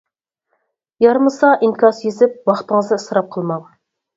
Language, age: Uyghur, 30-39